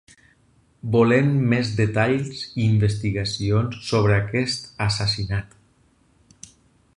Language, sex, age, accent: Catalan, male, 40-49, valencià